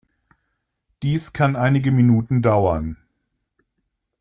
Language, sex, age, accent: German, male, 50-59, Deutschland Deutsch